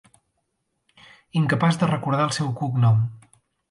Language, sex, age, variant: Catalan, male, 30-39, Central